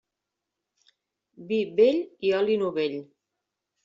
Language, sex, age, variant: Catalan, female, 50-59, Central